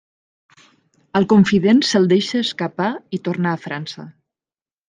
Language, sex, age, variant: Catalan, female, 50-59, Nord-Occidental